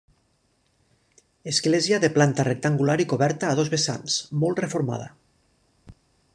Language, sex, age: Catalan, male, 40-49